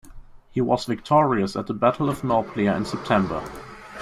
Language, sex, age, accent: English, male, under 19, German Accent